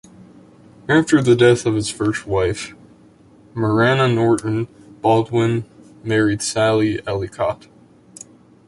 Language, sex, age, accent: English, male, under 19, United States English